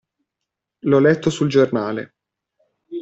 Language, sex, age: Italian, male, 30-39